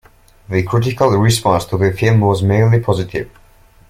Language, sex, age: English, male, under 19